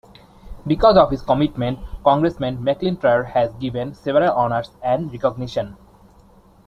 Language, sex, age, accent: English, male, 19-29, India and South Asia (India, Pakistan, Sri Lanka)